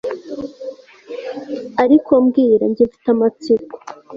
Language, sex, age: Kinyarwanda, female, 19-29